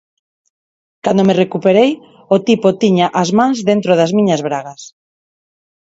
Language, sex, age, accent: Galician, female, 40-49, Neofalante